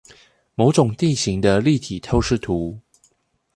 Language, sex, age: Chinese, male, 19-29